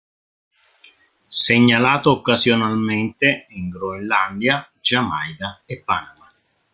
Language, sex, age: Italian, male, 50-59